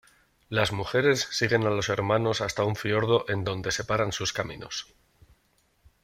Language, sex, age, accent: Spanish, male, 30-39, España: Norte peninsular (Asturias, Castilla y León, Cantabria, País Vasco, Navarra, Aragón, La Rioja, Guadalajara, Cuenca)